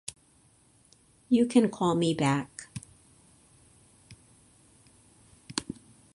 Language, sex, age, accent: English, female, 60-69, United States English